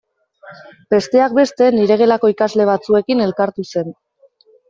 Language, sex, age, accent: Basque, female, 19-29, Erdialdekoa edo Nafarra (Gipuzkoa, Nafarroa)